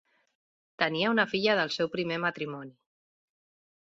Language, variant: Catalan, Central